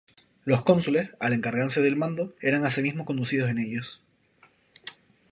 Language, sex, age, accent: Spanish, male, 19-29, España: Islas Canarias